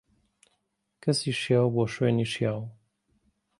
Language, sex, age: Central Kurdish, male, 19-29